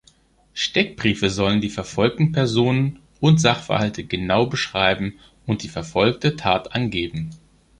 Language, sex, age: German, male, 30-39